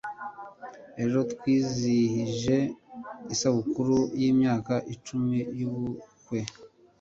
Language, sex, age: Kinyarwanda, male, 40-49